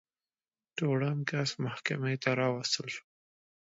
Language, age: Pashto, 19-29